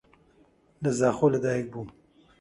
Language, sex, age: Central Kurdish, male, 30-39